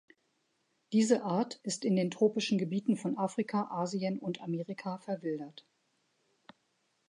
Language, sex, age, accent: German, female, 50-59, Deutschland Deutsch